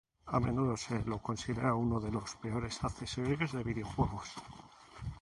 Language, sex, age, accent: Spanish, male, 40-49, España: Norte peninsular (Asturias, Castilla y León, Cantabria, País Vasco, Navarra, Aragón, La Rioja, Guadalajara, Cuenca)